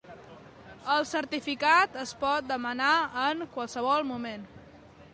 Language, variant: Catalan, Nord-Occidental